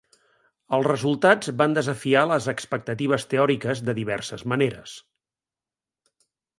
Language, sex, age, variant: Catalan, male, 50-59, Central